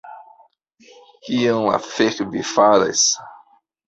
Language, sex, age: Esperanto, male, 50-59